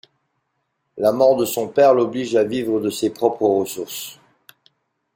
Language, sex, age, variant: French, male, 40-49, Français de métropole